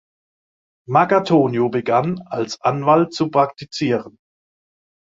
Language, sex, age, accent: German, male, 60-69, Deutschland Deutsch